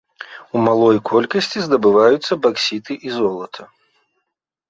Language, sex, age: Belarusian, male, 30-39